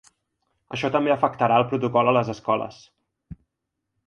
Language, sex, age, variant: Catalan, male, 19-29, Central